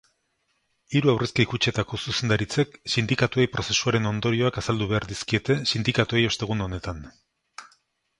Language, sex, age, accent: Basque, male, 60-69, Erdialdekoa edo Nafarra (Gipuzkoa, Nafarroa)